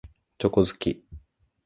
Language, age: Japanese, 19-29